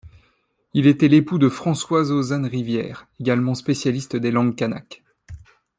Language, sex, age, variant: French, male, 19-29, Français de métropole